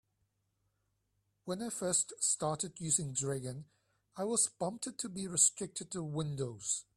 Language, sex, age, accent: English, male, 30-39, Hong Kong English